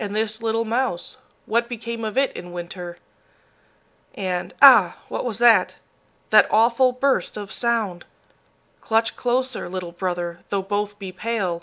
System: none